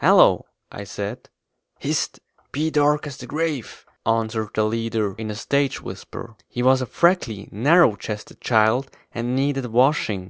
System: none